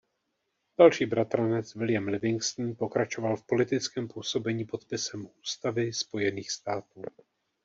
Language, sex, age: Czech, male, 40-49